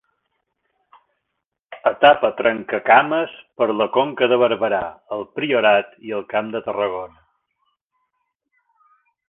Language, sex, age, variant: Catalan, male, 50-59, Balear